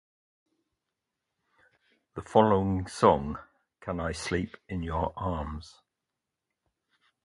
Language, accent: English, England English